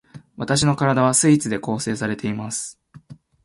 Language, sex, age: Japanese, male, 19-29